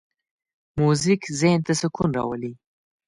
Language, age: Pashto, 19-29